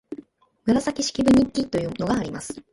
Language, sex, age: Japanese, male, 19-29